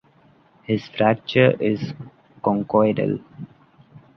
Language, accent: English, India and South Asia (India, Pakistan, Sri Lanka)